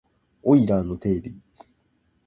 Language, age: Japanese, 19-29